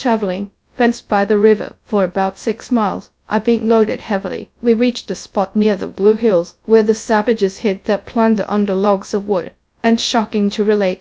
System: TTS, GradTTS